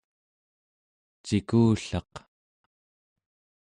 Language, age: Central Yupik, 30-39